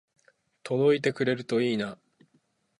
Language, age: Japanese, 30-39